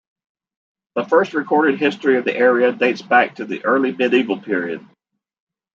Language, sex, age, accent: English, male, 50-59, United States English